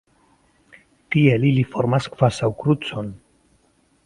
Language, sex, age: Esperanto, male, 50-59